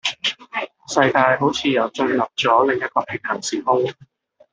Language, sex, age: Cantonese, male, 19-29